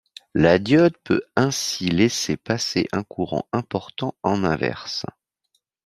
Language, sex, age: French, male, 40-49